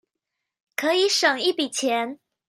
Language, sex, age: Chinese, female, 19-29